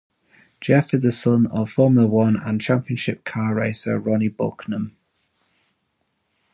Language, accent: English, England English